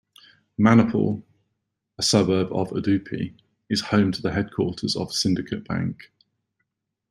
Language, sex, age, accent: English, male, 30-39, England English